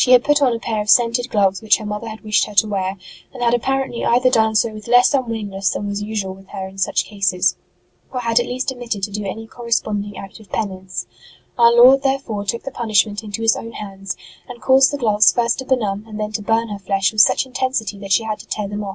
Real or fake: real